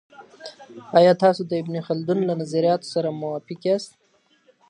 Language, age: Pashto, 19-29